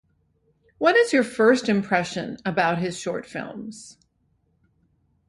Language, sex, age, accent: English, female, 60-69, United States English